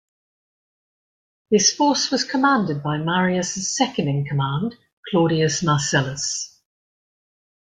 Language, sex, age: English, female, 50-59